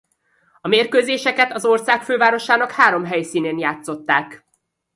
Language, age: Hungarian, 30-39